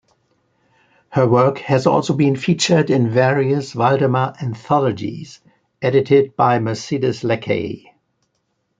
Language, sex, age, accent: English, male, 70-79, United States English